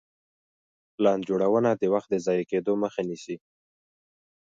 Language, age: Pashto, 19-29